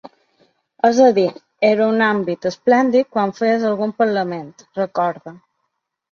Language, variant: Catalan, Balear